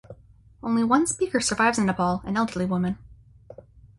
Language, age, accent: English, under 19, United States English